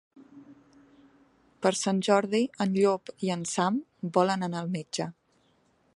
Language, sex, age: Catalan, female, 40-49